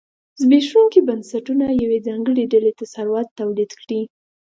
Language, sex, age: Pashto, female, under 19